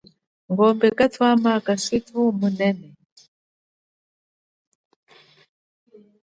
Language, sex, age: Chokwe, female, 40-49